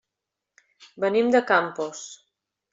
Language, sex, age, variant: Catalan, female, 50-59, Central